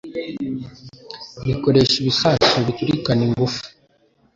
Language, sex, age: Kinyarwanda, male, under 19